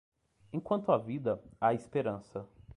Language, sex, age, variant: Portuguese, male, 19-29, Portuguese (Brasil)